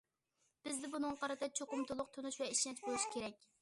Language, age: Uyghur, 19-29